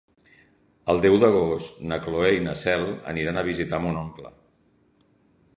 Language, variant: Catalan, Central